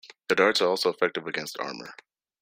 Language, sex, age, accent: English, male, 19-29, United States English